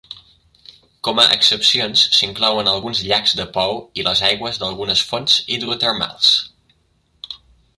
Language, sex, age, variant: Catalan, male, 19-29, Septentrional